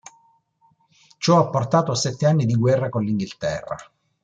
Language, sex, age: Italian, male, 60-69